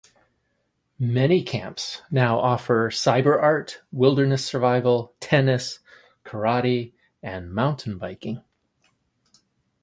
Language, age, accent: English, 40-49, United States English